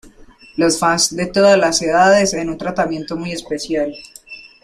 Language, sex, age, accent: Spanish, male, under 19, Andino-Pacífico: Colombia, Perú, Ecuador, oeste de Bolivia y Venezuela andina